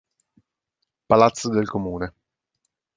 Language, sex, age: Italian, male, 50-59